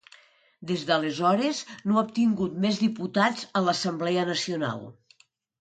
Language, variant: Catalan, Nord-Occidental